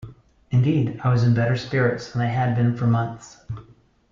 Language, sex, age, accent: English, male, 50-59, Canadian English